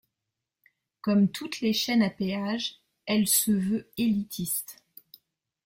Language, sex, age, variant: French, female, 40-49, Français de métropole